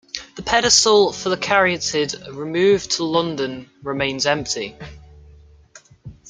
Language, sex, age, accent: English, male, under 19, England English